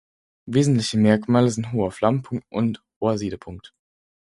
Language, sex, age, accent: German, male, under 19, Deutschland Deutsch